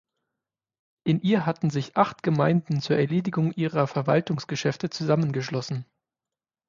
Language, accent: German, Deutschland Deutsch